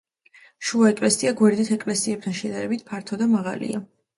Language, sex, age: Georgian, female, 19-29